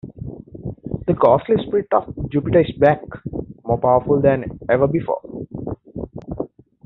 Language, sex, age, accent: English, male, 19-29, England English